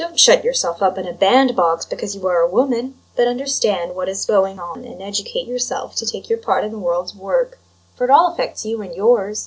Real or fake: real